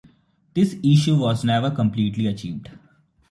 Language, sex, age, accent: English, male, 19-29, India and South Asia (India, Pakistan, Sri Lanka)